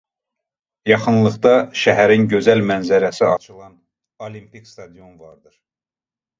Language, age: Azerbaijani, 40-49